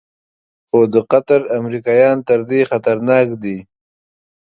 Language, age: Pashto, 30-39